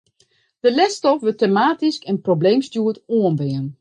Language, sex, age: Western Frisian, female, 40-49